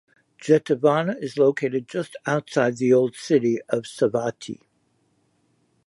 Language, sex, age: English, male, 70-79